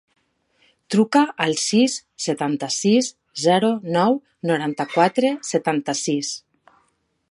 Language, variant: Catalan, Nord-Occidental